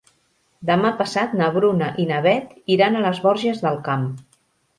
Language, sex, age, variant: Catalan, female, 50-59, Central